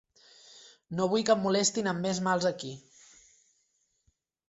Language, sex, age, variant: Catalan, male, 19-29, Central